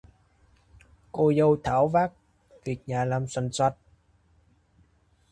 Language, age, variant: Vietnamese, 19-29, Hà Nội